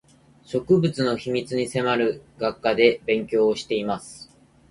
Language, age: Japanese, 30-39